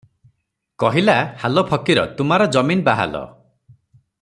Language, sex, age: Odia, male, 30-39